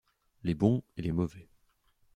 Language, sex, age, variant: French, male, 19-29, Français de métropole